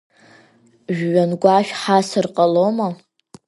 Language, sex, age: Abkhazian, female, under 19